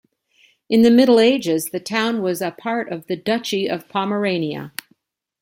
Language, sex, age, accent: English, female, 60-69, United States English